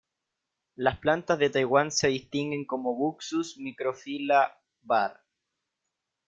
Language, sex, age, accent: Spanish, male, 19-29, Chileno: Chile, Cuyo